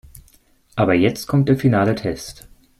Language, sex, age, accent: German, male, 19-29, Deutschland Deutsch